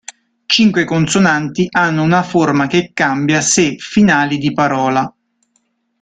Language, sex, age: Italian, male, 30-39